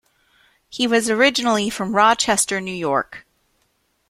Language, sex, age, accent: English, female, 30-39, United States English